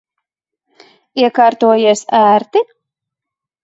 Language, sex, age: Latvian, female, 30-39